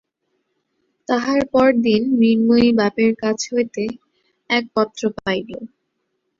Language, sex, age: Bengali, female, 19-29